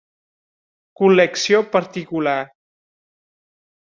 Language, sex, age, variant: Catalan, male, 19-29, Septentrional